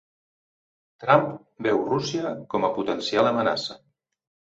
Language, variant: Catalan, Central